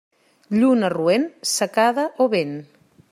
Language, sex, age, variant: Catalan, female, 40-49, Central